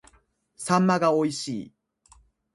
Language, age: Japanese, 19-29